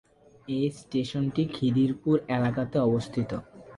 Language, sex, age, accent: Bengali, male, 19-29, Bengali; Bangla